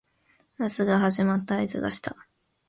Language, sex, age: Japanese, female, 19-29